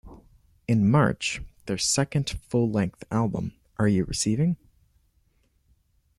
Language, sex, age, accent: English, male, under 19, Canadian English